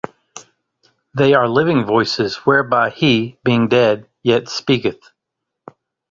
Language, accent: English, United States English